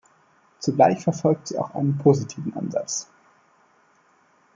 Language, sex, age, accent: German, male, 19-29, Deutschland Deutsch